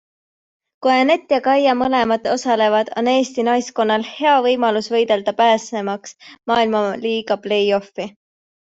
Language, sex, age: Estonian, female, 19-29